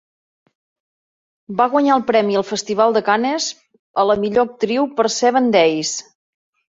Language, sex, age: Catalan, female, 50-59